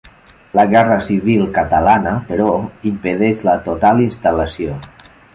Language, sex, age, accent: Catalan, male, 50-59, valencià